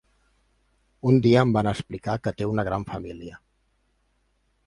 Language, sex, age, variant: Catalan, male, 50-59, Central